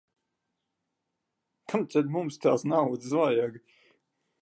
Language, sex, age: Latvian, male, 19-29